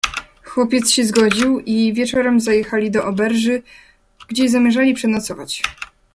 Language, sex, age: Polish, female, 19-29